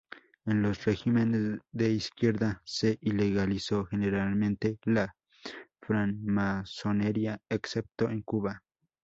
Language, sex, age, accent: Spanish, male, under 19, México